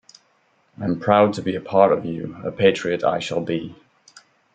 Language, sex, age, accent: English, male, 30-39, England English